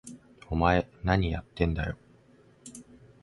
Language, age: Japanese, 19-29